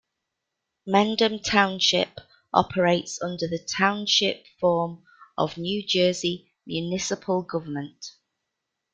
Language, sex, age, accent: English, female, 40-49, England English